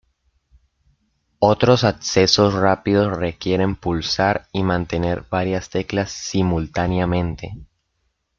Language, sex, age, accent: Spanish, male, 19-29, Andino-Pacífico: Colombia, Perú, Ecuador, oeste de Bolivia y Venezuela andina